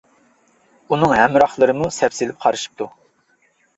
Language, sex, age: Uyghur, male, 40-49